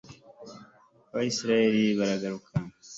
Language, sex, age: Kinyarwanda, male, 40-49